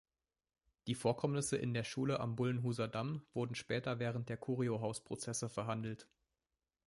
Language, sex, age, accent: German, male, 19-29, Deutschland Deutsch